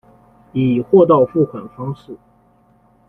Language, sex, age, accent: Chinese, male, 19-29, 出生地：浙江省